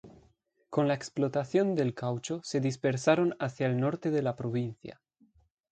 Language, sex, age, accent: Spanish, male, 19-29, España: Centro-Sur peninsular (Madrid, Toledo, Castilla-La Mancha)